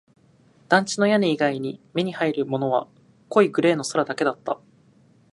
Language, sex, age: Japanese, male, 19-29